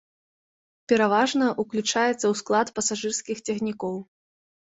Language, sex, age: Belarusian, female, 19-29